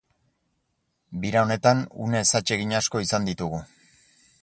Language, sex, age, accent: Basque, male, 40-49, Erdialdekoa edo Nafarra (Gipuzkoa, Nafarroa)